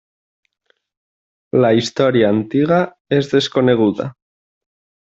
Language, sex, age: Catalan, male, 19-29